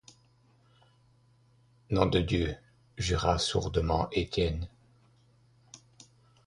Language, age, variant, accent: French, 60-69, Français d'Europe, Français de Belgique